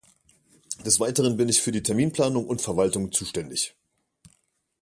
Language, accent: German, Deutschland Deutsch